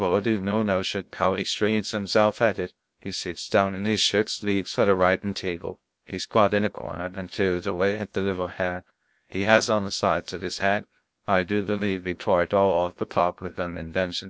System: TTS, GlowTTS